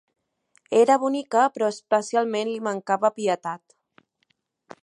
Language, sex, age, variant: Catalan, female, 19-29, Central